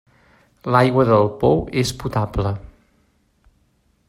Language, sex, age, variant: Catalan, male, 40-49, Central